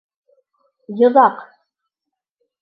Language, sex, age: Bashkir, female, 19-29